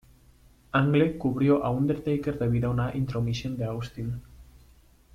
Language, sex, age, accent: Spanish, male, 19-29, España: Centro-Sur peninsular (Madrid, Toledo, Castilla-La Mancha)